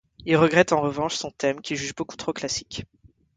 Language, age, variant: French, 30-39, Français de métropole